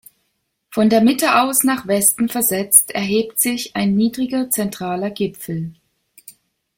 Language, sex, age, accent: German, female, 50-59, Deutschland Deutsch